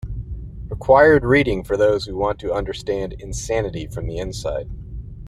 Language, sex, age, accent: English, male, 30-39, United States English